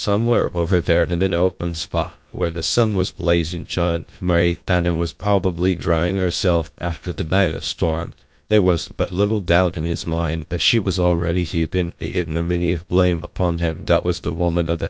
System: TTS, GlowTTS